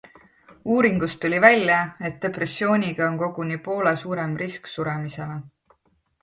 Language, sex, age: Estonian, female, 30-39